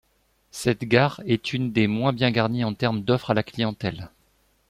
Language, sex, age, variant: French, male, 40-49, Français de métropole